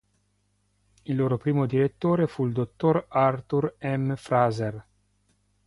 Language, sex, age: Italian, male, 50-59